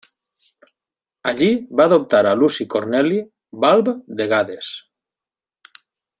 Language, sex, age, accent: Catalan, male, 40-49, valencià